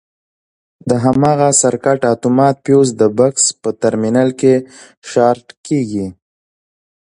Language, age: Pashto, 19-29